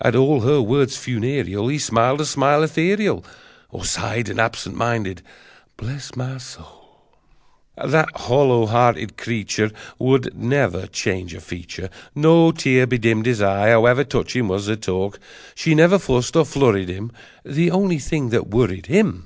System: none